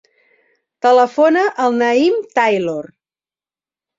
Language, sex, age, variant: Catalan, female, 40-49, Central